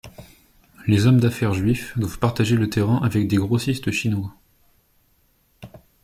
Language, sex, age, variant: French, male, 19-29, Français de métropole